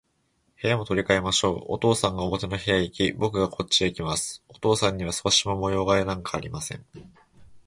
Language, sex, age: Japanese, male, 19-29